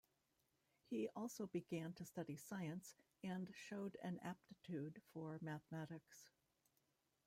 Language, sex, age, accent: English, female, 60-69, United States English